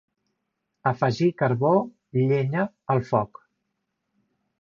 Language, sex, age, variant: Catalan, male, 40-49, Central